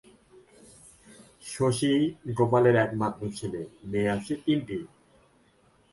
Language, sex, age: Bengali, male, 19-29